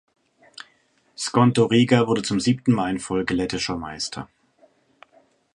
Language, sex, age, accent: German, male, 19-29, Deutschland Deutsch; Süddeutsch